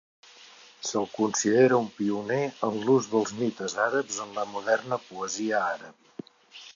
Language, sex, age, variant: Catalan, male, 60-69, Central